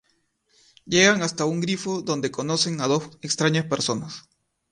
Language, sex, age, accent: Spanish, male, 30-39, Andino-Pacífico: Colombia, Perú, Ecuador, oeste de Bolivia y Venezuela andina